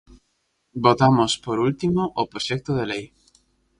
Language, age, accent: Galician, 19-29, Atlántico (seseo e gheada); Normativo (estándar)